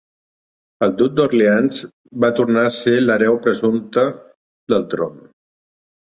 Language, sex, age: Catalan, male, 40-49